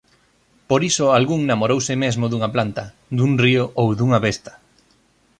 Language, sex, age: Galician, male, 30-39